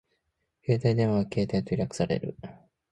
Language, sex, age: Japanese, male, 19-29